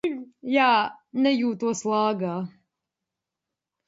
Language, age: Latvian, 19-29